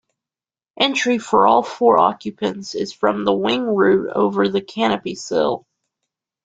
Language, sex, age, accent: English, female, 19-29, United States English